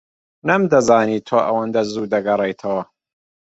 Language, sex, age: Central Kurdish, male, 30-39